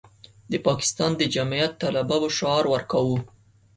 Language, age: Pashto, 19-29